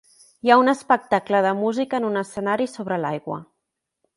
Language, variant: Catalan, Central